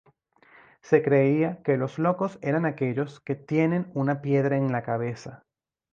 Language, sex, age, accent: Spanish, male, 30-39, Caribe: Cuba, Venezuela, Puerto Rico, República Dominicana, Panamá, Colombia caribeña, México caribeño, Costa del golfo de México